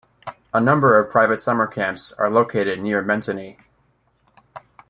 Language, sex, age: English, male, 19-29